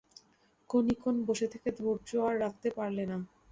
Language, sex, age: Bengali, female, 19-29